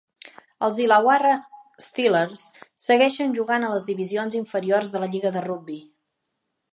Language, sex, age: Catalan, female, 40-49